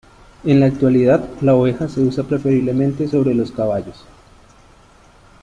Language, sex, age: Spanish, male, 30-39